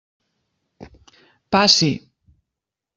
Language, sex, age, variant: Catalan, female, 50-59, Central